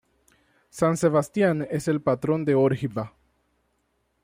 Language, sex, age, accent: Spanish, male, 30-39, Caribe: Cuba, Venezuela, Puerto Rico, República Dominicana, Panamá, Colombia caribeña, México caribeño, Costa del golfo de México